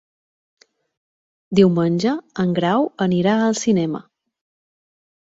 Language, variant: Catalan, Balear